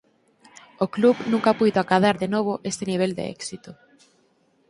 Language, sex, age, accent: Galician, female, under 19, Normativo (estándar)